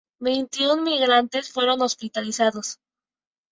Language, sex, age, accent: Spanish, female, 19-29, México